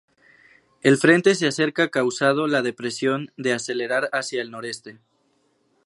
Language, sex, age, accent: Spanish, male, 19-29, México